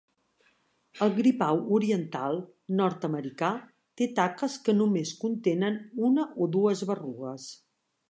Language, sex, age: Catalan, female, 50-59